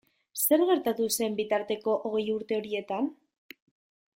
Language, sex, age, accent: Basque, female, 19-29, Mendebalekoa (Araba, Bizkaia, Gipuzkoako mendebaleko herri batzuk)